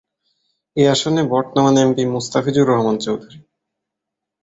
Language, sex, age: Bengali, male, under 19